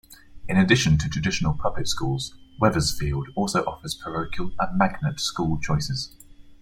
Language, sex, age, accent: English, male, 19-29, England English